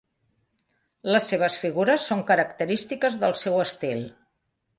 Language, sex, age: Catalan, female, 60-69